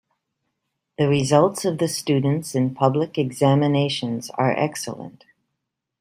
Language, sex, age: English, female, 60-69